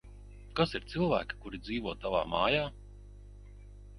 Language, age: Latvian, 60-69